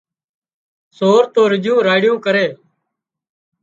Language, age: Wadiyara Koli, 40-49